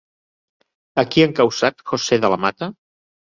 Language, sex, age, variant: Catalan, male, 60-69, Central